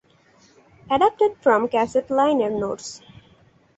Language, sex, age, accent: English, female, 19-29, United States English